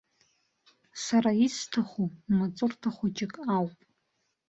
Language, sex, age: Abkhazian, female, 19-29